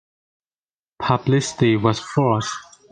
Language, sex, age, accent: English, male, 19-29, Singaporean English